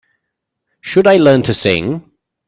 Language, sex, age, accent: English, male, 30-39, England English